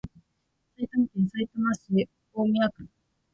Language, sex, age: Japanese, female, under 19